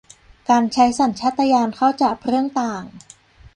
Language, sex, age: Thai, female, 30-39